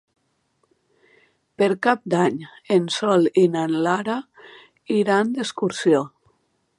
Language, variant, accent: Catalan, Valencià septentrional, valencià